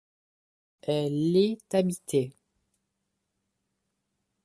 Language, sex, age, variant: French, male, under 19, Français de métropole